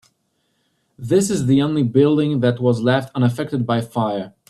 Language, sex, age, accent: English, male, 19-29, United States English